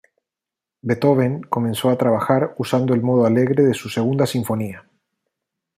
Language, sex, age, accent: Spanish, male, 40-49, España: Islas Canarias